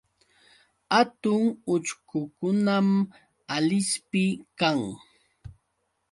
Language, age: Yauyos Quechua, 30-39